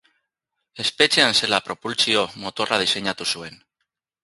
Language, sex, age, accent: Basque, male, 30-39, Mendebalekoa (Araba, Bizkaia, Gipuzkoako mendebaleko herri batzuk)